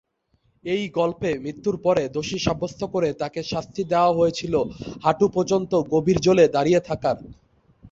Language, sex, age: Bengali, male, 19-29